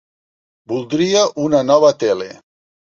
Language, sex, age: Catalan, male, 50-59